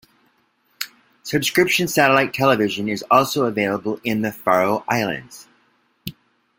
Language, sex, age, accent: English, male, 50-59, United States English